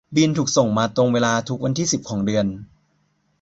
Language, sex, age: Thai, male, 19-29